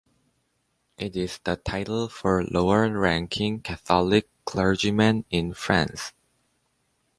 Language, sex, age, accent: English, male, under 19, United States English